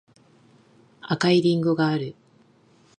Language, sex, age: Japanese, female, 50-59